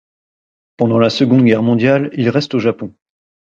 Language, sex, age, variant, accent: French, male, 30-39, Français d'Europe, Français de Belgique